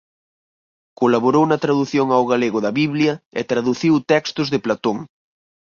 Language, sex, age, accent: Galician, male, 19-29, Normativo (estándar)